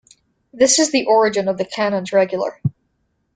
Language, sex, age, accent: English, female, under 19, United States English